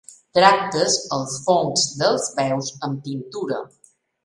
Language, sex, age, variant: Catalan, female, 40-49, Balear